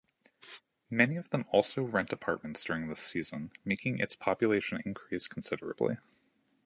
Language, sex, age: English, male, 30-39